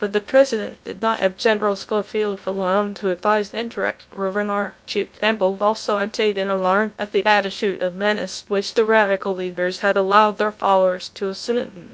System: TTS, GlowTTS